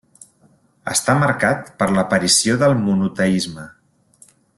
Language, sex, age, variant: Catalan, male, 40-49, Central